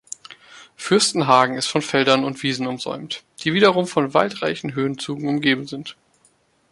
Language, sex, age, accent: German, male, 30-39, Deutschland Deutsch